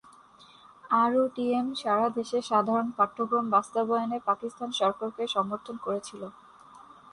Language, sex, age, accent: Bengali, female, 19-29, Native